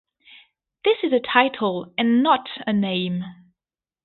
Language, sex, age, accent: English, female, 19-29, England English